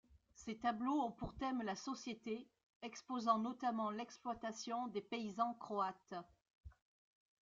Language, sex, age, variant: French, female, 60-69, Français de métropole